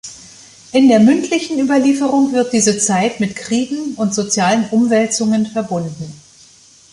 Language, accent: German, Deutschland Deutsch